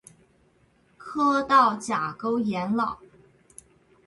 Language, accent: Chinese, 出生地：四川省